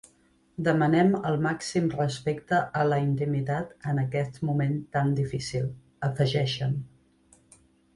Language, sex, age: Catalan, female, 30-39